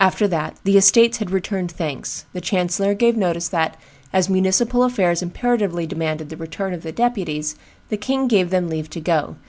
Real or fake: real